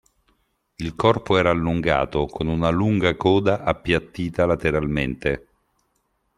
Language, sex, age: Italian, male, 50-59